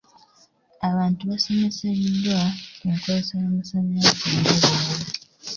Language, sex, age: Ganda, female, 19-29